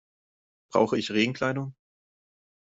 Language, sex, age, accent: German, male, 19-29, Deutschland Deutsch